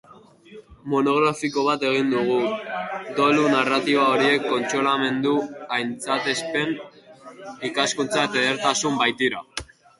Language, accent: Basque, Erdialdekoa edo Nafarra (Gipuzkoa, Nafarroa)